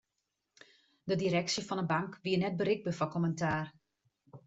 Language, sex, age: Western Frisian, female, 50-59